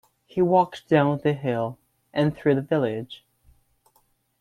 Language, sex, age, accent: English, male, 19-29, England English